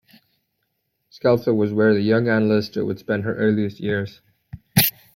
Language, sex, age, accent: English, male, 19-29, Canadian English